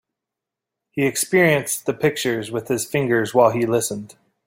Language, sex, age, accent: English, male, 30-39, United States English